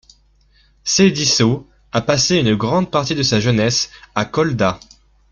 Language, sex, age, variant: French, male, 19-29, Français de métropole